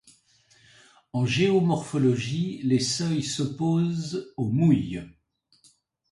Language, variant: French, Français de métropole